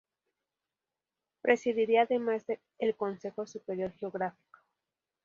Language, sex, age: Spanish, female, 19-29